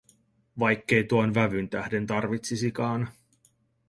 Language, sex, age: Finnish, male, 30-39